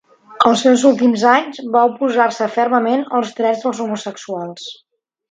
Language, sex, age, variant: Catalan, female, 50-59, Central